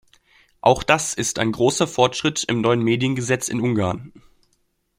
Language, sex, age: German, male, 19-29